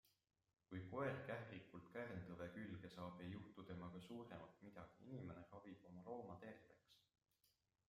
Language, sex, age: Estonian, male, 30-39